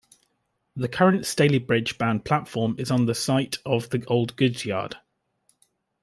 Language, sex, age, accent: English, male, 19-29, England English